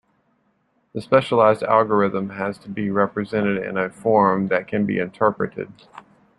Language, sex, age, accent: English, male, 30-39, United States English